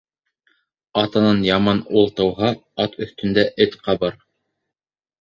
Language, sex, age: Bashkir, male, 30-39